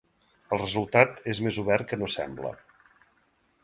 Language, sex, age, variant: Catalan, male, 40-49, Central